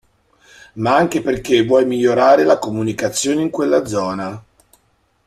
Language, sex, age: Italian, male, 40-49